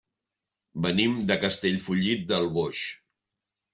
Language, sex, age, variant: Catalan, male, 50-59, Central